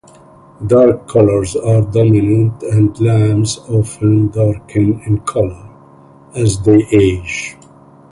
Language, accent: English, United States English